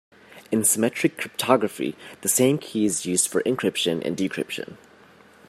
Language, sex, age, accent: English, male, 19-29, United States English